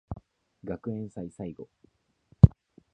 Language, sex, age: Japanese, male, 19-29